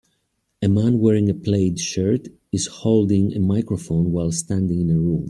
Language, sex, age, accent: English, male, 40-49, United States English